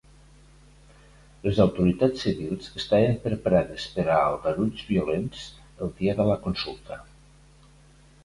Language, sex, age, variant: Catalan, male, 60-69, Nord-Occidental